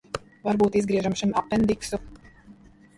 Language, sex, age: Latvian, female, 30-39